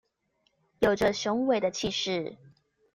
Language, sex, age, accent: Chinese, female, 30-39, 出生地：臺中市